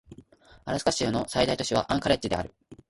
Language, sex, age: Japanese, male, 19-29